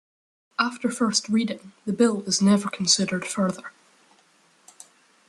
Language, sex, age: English, male, under 19